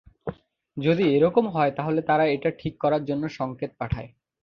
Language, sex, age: Bengali, male, 19-29